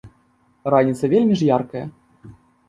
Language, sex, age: Belarusian, male, 19-29